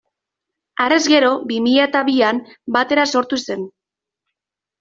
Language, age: Basque, 19-29